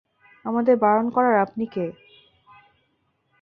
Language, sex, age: Bengali, female, 19-29